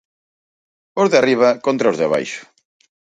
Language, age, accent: Galician, 40-49, Central (gheada)